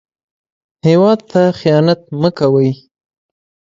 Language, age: Pashto, 19-29